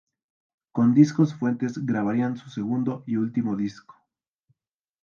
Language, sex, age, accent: Spanish, male, 19-29, México